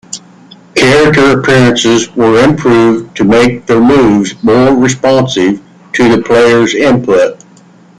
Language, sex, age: English, male, 60-69